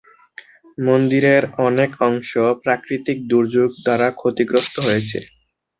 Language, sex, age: Bengali, male, 19-29